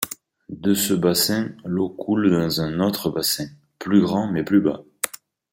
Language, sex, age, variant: French, male, 19-29, Français de métropole